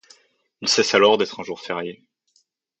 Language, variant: French, Français de métropole